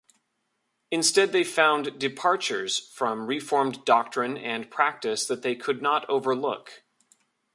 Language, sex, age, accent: English, male, 30-39, United States English